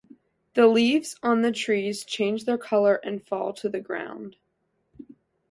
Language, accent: English, United States English